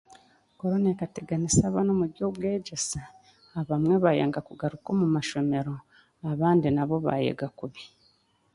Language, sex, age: Chiga, female, 30-39